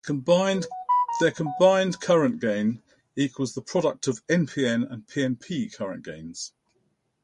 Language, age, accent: English, 70-79, England English